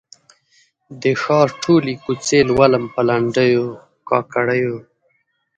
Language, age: Pashto, 30-39